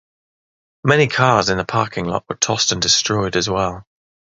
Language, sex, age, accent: English, male, 30-39, England English